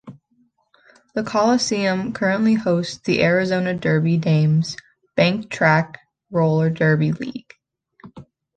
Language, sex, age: English, female, 19-29